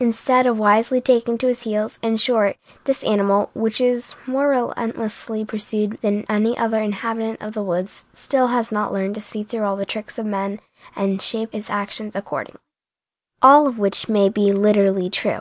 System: none